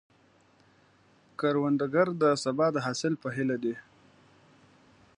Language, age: Pashto, 19-29